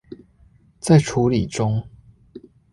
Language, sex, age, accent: Chinese, male, 19-29, 出生地：臺北市